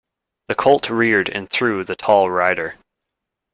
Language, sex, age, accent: English, male, 19-29, United States English